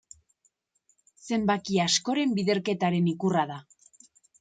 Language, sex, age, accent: Basque, female, 19-29, Erdialdekoa edo Nafarra (Gipuzkoa, Nafarroa)